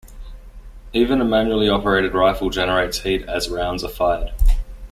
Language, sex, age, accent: English, male, 19-29, Australian English